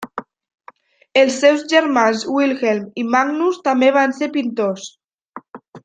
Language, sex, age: Catalan, female, 19-29